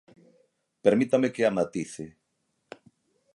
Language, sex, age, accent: Galician, male, 40-49, Normativo (estándar)